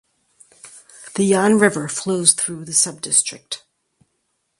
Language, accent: English, United States English